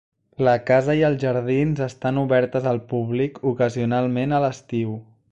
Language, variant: Catalan, Central